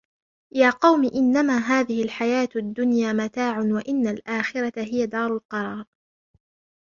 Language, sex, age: Arabic, female, 19-29